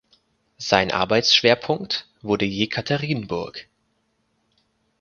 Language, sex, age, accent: German, male, 19-29, Deutschland Deutsch